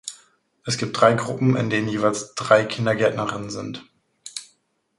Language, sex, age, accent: German, male, 19-29, Deutschland Deutsch